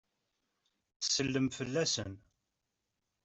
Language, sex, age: Kabyle, male, 40-49